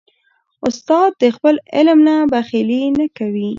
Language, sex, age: Pashto, female, under 19